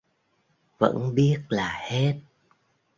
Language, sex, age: Vietnamese, male, 60-69